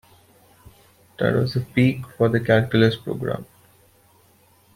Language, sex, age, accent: English, male, 19-29, India and South Asia (India, Pakistan, Sri Lanka)